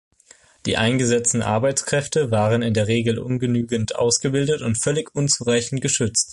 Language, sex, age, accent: German, male, under 19, Deutschland Deutsch